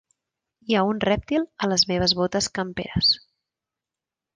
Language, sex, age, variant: Catalan, female, 40-49, Central